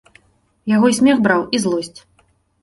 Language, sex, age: Belarusian, female, 30-39